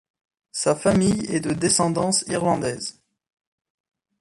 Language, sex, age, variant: French, male, 19-29, Français de métropole